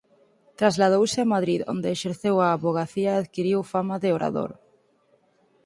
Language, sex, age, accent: Galician, female, 19-29, Normativo (estándar)